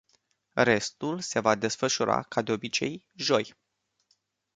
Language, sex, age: Romanian, male, 19-29